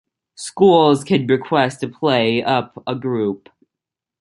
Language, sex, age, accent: English, male, under 19, United States English